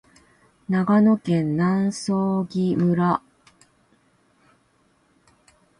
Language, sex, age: Japanese, female, 50-59